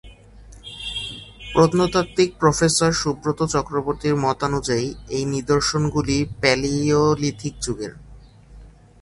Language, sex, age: Bengali, male, 19-29